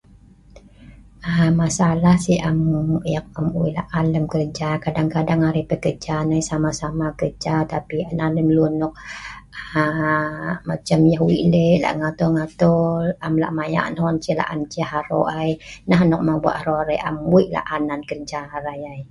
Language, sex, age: Sa'ban, female, 50-59